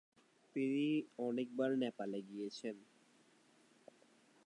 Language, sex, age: Bengali, male, 19-29